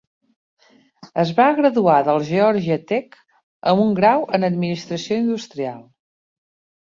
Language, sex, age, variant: Catalan, female, 40-49, Central